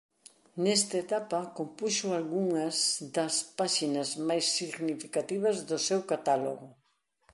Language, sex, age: Galician, female, 60-69